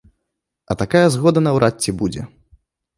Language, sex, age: Belarusian, male, 19-29